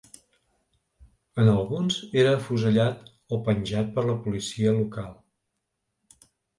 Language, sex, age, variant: Catalan, male, 60-69, Central